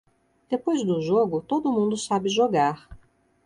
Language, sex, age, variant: Portuguese, female, 40-49, Portuguese (Brasil)